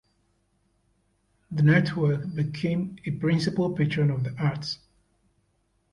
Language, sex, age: English, male, 30-39